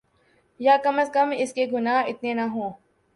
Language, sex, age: Urdu, female, 19-29